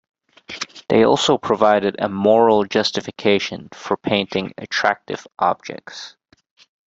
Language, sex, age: English, male, 19-29